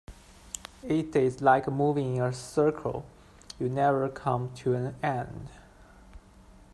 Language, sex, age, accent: English, male, 19-29, United States English